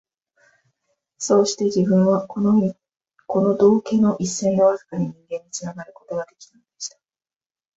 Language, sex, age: Japanese, female, 19-29